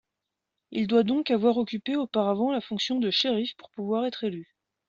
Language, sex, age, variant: French, female, 30-39, Français de métropole